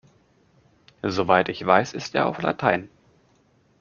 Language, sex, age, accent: German, male, 30-39, Deutschland Deutsch